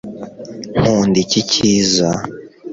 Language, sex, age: Kinyarwanda, male, 19-29